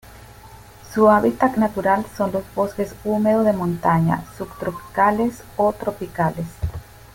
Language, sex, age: Spanish, female, 50-59